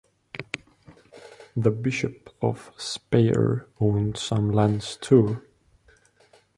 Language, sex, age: English, male, 19-29